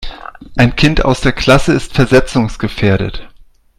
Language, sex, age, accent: German, male, 40-49, Deutschland Deutsch